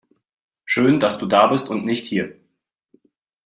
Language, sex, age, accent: German, male, 30-39, Deutschland Deutsch